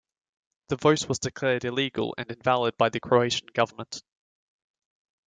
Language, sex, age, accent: English, male, 19-29, Australian English